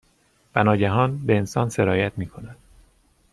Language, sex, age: Persian, male, 19-29